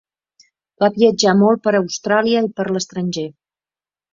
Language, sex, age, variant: Catalan, female, 60-69, Central